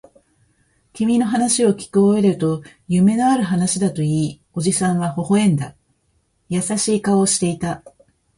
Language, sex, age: Japanese, female, 50-59